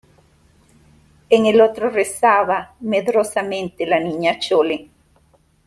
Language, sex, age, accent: Spanish, female, 50-59, América central